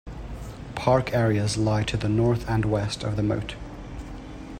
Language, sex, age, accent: English, male, 19-29, England English